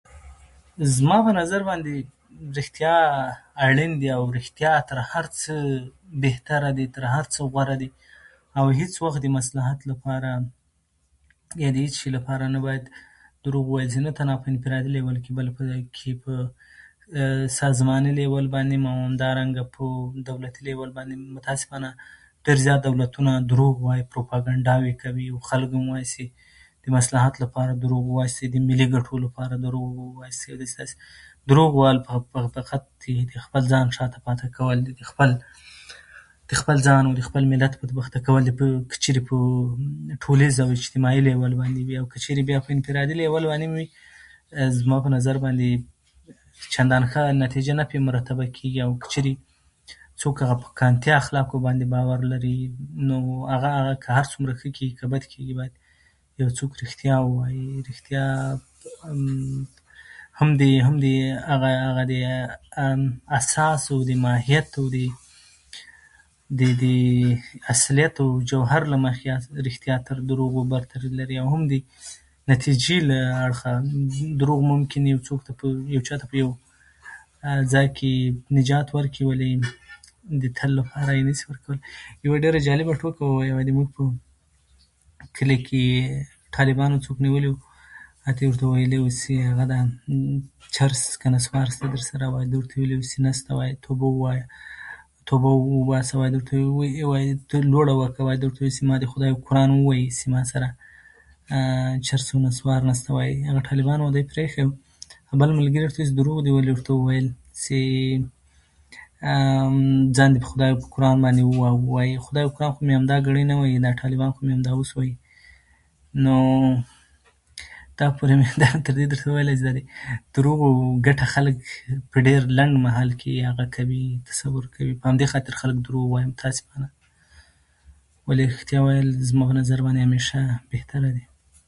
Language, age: Pashto, 30-39